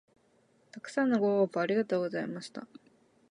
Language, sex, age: Japanese, female, 19-29